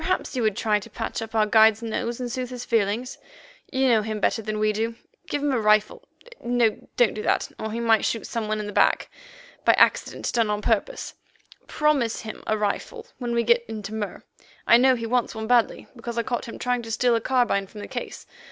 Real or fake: real